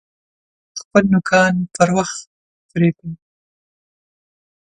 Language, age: Pashto, 19-29